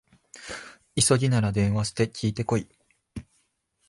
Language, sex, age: Japanese, male, 19-29